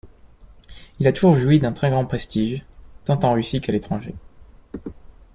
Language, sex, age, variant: French, male, 19-29, Français de métropole